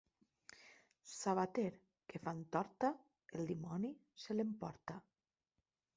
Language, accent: Catalan, valencià